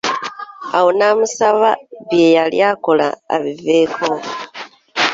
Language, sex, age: Ganda, female, 19-29